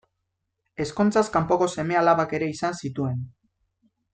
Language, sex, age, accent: Basque, male, 19-29, Mendebalekoa (Araba, Bizkaia, Gipuzkoako mendebaleko herri batzuk)